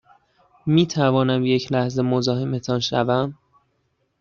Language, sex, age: Persian, male, 19-29